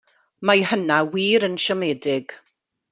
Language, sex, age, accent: Welsh, female, 40-49, Y Deyrnas Unedig Cymraeg